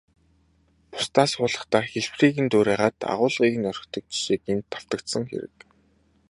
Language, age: Mongolian, 19-29